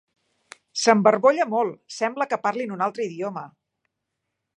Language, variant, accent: Catalan, Central, Barceloní